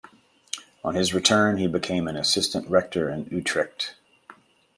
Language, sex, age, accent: English, male, 40-49, United States English